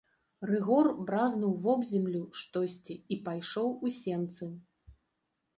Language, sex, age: Belarusian, female, 40-49